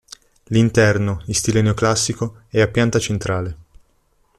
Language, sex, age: Italian, male, under 19